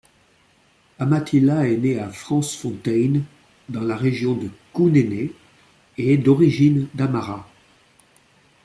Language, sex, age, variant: French, male, 60-69, Français de métropole